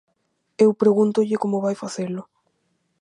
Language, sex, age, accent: Galician, female, under 19, Normativo (estándar)